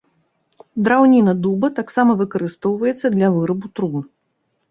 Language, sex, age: Belarusian, female, 30-39